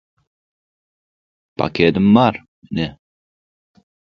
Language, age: Turkmen, 19-29